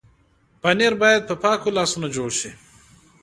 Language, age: Pashto, 30-39